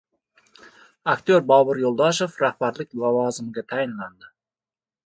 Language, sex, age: Uzbek, male, 19-29